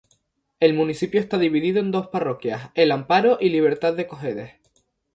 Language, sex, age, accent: Spanish, male, 19-29, España: Islas Canarias